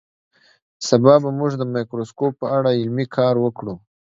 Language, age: Pashto, under 19